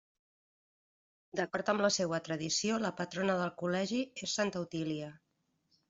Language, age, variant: Catalan, 50-59, Central